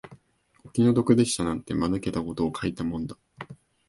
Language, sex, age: Japanese, male, 19-29